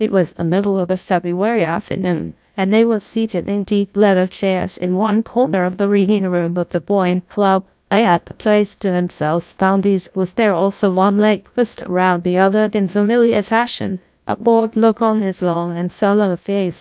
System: TTS, GlowTTS